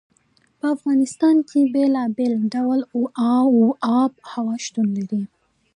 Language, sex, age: Pashto, female, 19-29